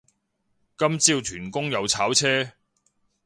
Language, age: Cantonese, 40-49